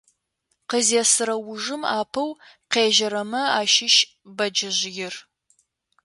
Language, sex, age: Adyghe, female, 19-29